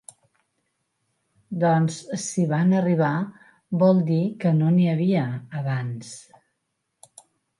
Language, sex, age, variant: Catalan, female, 50-59, Central